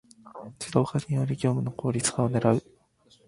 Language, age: Japanese, 19-29